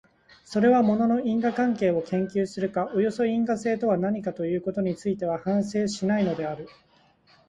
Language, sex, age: Japanese, male, 30-39